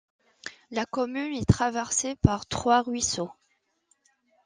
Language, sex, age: French, female, 19-29